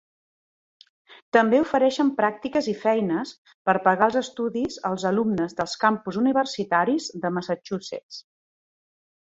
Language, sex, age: Catalan, female, 40-49